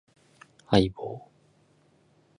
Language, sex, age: Japanese, male, 19-29